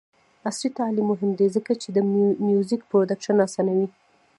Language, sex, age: Pashto, female, 19-29